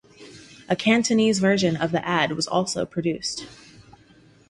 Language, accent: English, United States English